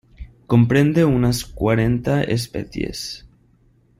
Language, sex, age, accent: Spanish, male, 19-29, España: Centro-Sur peninsular (Madrid, Toledo, Castilla-La Mancha)